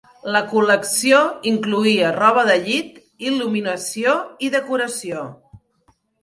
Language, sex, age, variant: Catalan, female, 40-49, Central